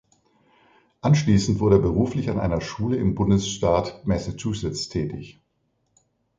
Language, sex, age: German, male, 60-69